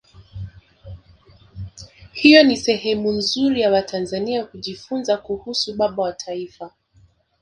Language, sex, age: Swahili, female, 19-29